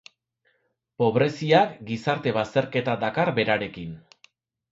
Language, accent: Basque, Erdialdekoa edo Nafarra (Gipuzkoa, Nafarroa)